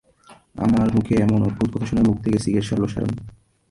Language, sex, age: Bengali, male, 19-29